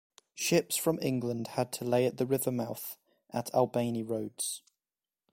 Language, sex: English, male